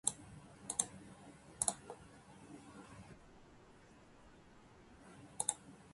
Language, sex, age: Japanese, female, 40-49